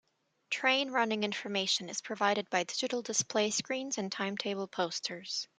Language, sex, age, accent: English, female, 19-29, United States English